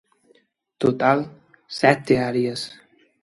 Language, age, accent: Galician, 19-29, Atlántico (seseo e gheada)